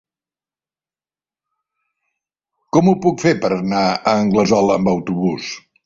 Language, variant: Catalan, Central